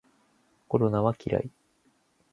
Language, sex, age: Japanese, male, 19-29